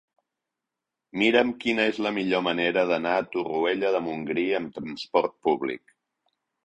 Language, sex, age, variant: Catalan, male, 50-59, Central